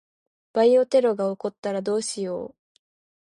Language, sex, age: Japanese, female, 19-29